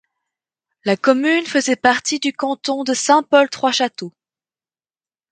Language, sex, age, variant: French, female, under 19, Français de métropole